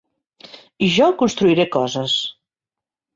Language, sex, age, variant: Catalan, female, 50-59, Central